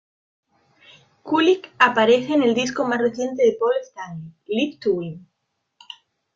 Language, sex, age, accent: Spanish, female, 19-29, España: Norte peninsular (Asturias, Castilla y León, Cantabria, País Vasco, Navarra, Aragón, La Rioja, Guadalajara, Cuenca)